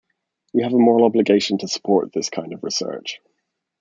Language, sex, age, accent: English, male, 19-29, England English